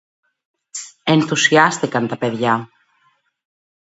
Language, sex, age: Greek, female, 40-49